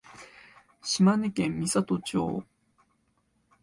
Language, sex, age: Japanese, male, 19-29